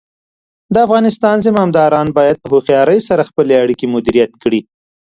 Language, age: Pashto, 30-39